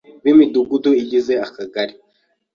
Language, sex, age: Kinyarwanda, male, 19-29